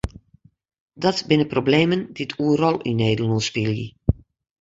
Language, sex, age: Western Frisian, female, 50-59